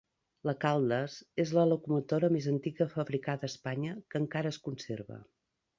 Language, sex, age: Catalan, female, 50-59